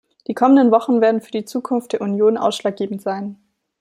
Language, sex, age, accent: German, female, 19-29, Deutschland Deutsch